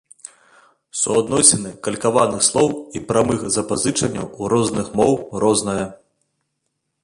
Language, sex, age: Belarusian, male, 30-39